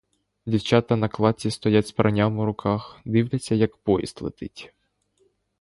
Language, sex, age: Ukrainian, male, 19-29